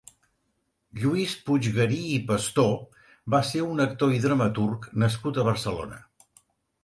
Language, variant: Catalan, Central